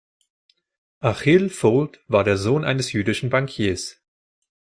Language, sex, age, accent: German, male, 30-39, Deutschland Deutsch